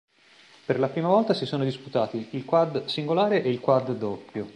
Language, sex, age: Italian, male, 40-49